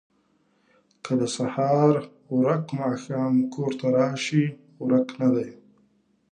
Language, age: Pashto, 30-39